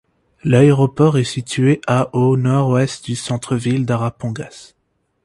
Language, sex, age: French, male, 19-29